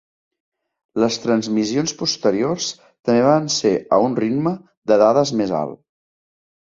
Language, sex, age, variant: Catalan, male, 30-39, Central